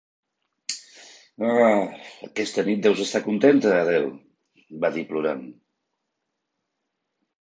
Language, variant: Catalan, Central